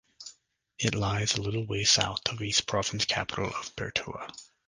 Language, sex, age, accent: English, male, 19-29, United States English